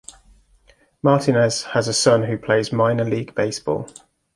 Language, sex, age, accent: English, male, 40-49, England English